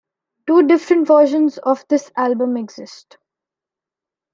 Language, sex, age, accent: English, female, 19-29, India and South Asia (India, Pakistan, Sri Lanka)